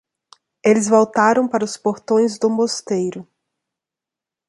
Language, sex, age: Portuguese, female, 40-49